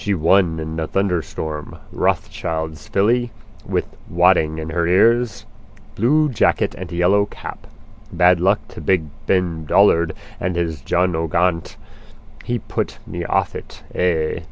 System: none